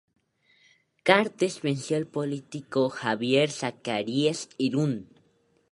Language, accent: Spanish, México